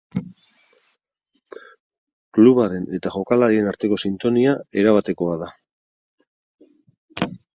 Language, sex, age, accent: Basque, male, 60-69, Mendebalekoa (Araba, Bizkaia, Gipuzkoako mendebaleko herri batzuk)